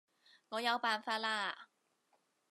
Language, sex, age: Cantonese, female, 30-39